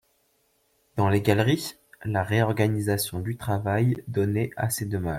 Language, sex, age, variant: French, male, 19-29, Français de métropole